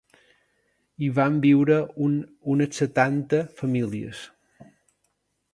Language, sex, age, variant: Catalan, male, 50-59, Balear